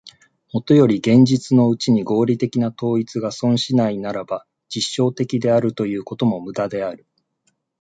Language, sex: Japanese, male